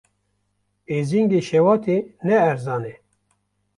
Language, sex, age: Kurdish, male, 50-59